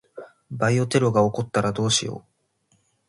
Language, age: Japanese, 19-29